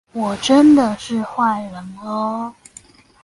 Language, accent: Chinese, 出生地：新北市